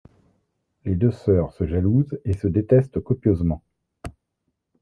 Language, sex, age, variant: French, male, 40-49, Français de métropole